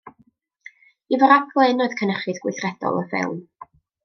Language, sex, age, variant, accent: Welsh, female, 19-29, North-Eastern Welsh, Y Deyrnas Unedig Cymraeg